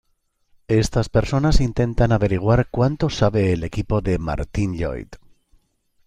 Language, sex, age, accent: Spanish, male, 50-59, España: Centro-Sur peninsular (Madrid, Toledo, Castilla-La Mancha)